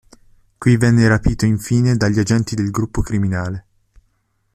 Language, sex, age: Italian, male, under 19